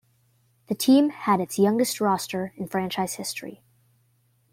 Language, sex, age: English, female, under 19